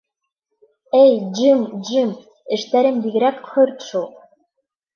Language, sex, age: Bashkir, female, 19-29